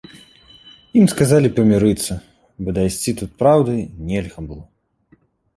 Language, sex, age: Belarusian, male, 19-29